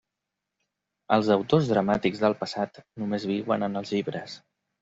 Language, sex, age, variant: Catalan, male, 30-39, Central